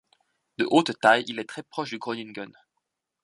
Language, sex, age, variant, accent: French, male, 19-29, Français d'Europe, Français de Suisse